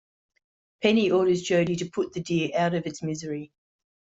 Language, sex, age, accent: English, female, 50-59, Australian English